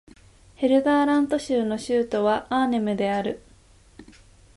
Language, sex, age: Japanese, female, 19-29